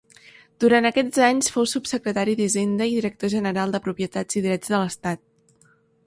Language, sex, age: Catalan, female, 19-29